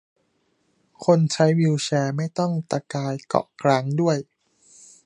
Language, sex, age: Thai, male, 19-29